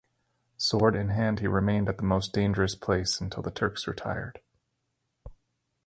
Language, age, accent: English, 30-39, Canadian English